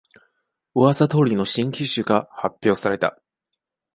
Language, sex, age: Japanese, male, 19-29